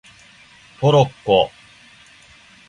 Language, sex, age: Japanese, male, 19-29